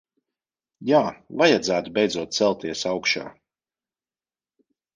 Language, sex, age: Latvian, male, 30-39